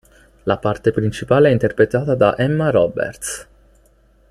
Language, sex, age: Italian, male, 19-29